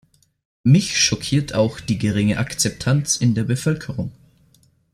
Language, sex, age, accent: German, male, 19-29, Österreichisches Deutsch